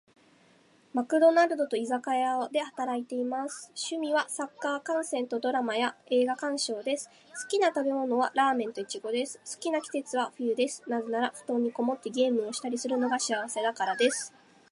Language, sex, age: Japanese, female, 19-29